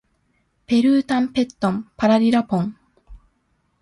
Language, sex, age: Japanese, female, 19-29